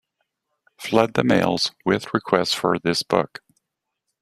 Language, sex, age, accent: English, male, 60-69, United States English